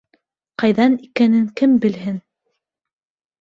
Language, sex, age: Bashkir, female, 19-29